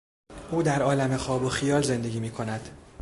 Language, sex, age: Persian, male, 30-39